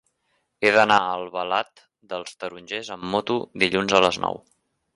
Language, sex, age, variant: Catalan, male, 19-29, Central